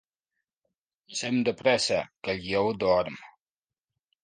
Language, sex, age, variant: Catalan, male, 19-29, Septentrional